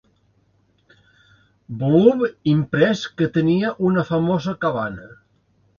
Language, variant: Catalan, Central